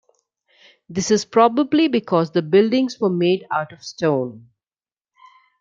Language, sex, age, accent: English, female, 40-49, India and South Asia (India, Pakistan, Sri Lanka)